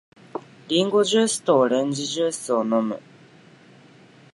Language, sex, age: Japanese, male, 19-29